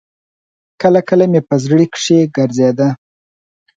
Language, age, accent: Pashto, 19-29, کندهارۍ لهجه